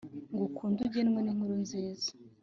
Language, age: Kinyarwanda, 19-29